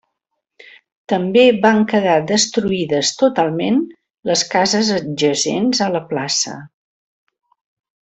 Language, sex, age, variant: Catalan, female, 60-69, Central